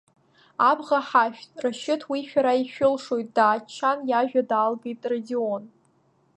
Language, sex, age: Abkhazian, female, under 19